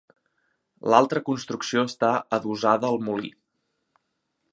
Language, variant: Catalan, Central